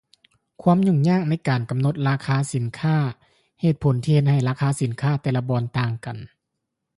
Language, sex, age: Lao, male, 30-39